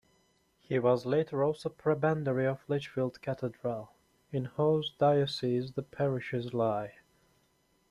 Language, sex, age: English, male, 19-29